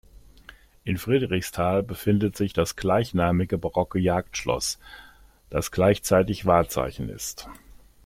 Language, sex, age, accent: German, male, 60-69, Deutschland Deutsch